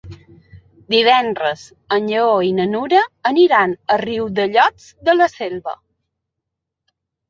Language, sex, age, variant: Catalan, female, 30-39, Balear